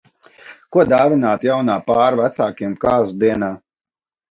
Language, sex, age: Latvian, male, 40-49